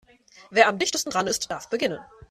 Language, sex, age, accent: German, female, 19-29, Deutschland Deutsch